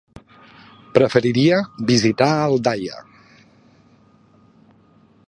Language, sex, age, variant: Catalan, male, 50-59, Central